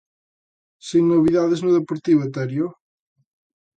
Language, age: Galician, 19-29